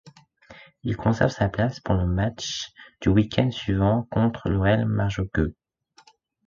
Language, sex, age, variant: French, male, under 19, Français de métropole